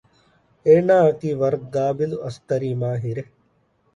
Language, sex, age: Divehi, male, under 19